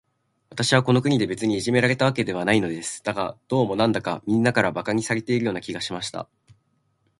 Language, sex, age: Japanese, male, 19-29